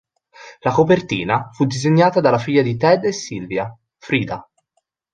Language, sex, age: Italian, male, 19-29